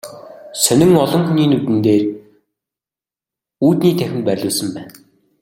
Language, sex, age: Mongolian, male, 19-29